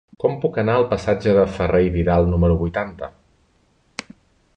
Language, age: Catalan, 40-49